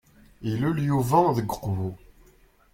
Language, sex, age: Kabyle, male, 19-29